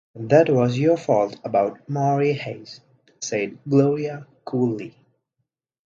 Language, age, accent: English, 19-29, India and South Asia (India, Pakistan, Sri Lanka)